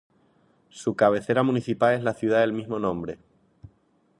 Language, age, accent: Spanish, 19-29, España: Islas Canarias